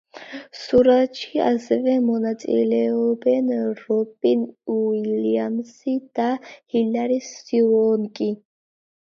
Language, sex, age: Georgian, female, under 19